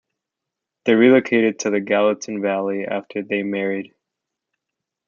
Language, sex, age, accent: English, male, 19-29, United States English